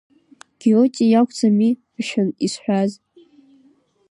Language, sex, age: Abkhazian, female, 30-39